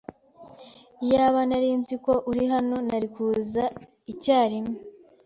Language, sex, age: Kinyarwanda, female, 19-29